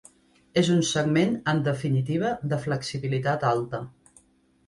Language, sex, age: Catalan, female, 30-39